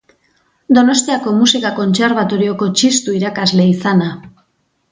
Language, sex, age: Basque, female, 40-49